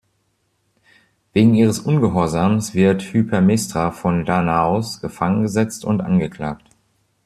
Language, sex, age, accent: German, male, 40-49, Deutschland Deutsch